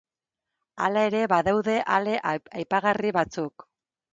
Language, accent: Basque, Mendebalekoa (Araba, Bizkaia, Gipuzkoako mendebaleko herri batzuk)